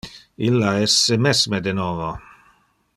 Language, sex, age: Interlingua, male, 40-49